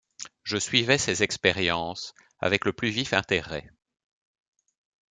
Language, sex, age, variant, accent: French, male, 40-49, Français d'Europe, Français de Belgique